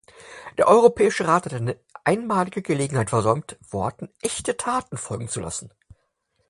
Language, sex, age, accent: German, male, 30-39, Deutschland Deutsch